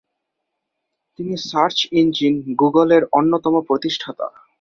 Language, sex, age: Bengali, male, 19-29